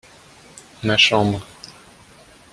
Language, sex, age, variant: French, male, 19-29, Français de métropole